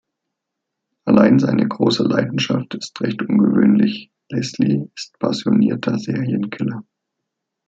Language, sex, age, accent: German, male, 40-49, Deutschland Deutsch